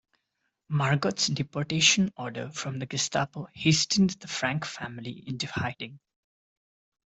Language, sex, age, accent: English, male, 19-29, India and South Asia (India, Pakistan, Sri Lanka)